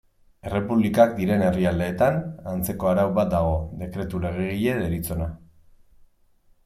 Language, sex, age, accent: Basque, male, 30-39, Mendebalekoa (Araba, Bizkaia, Gipuzkoako mendebaleko herri batzuk)